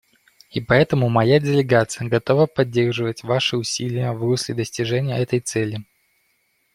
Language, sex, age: Russian, male, 19-29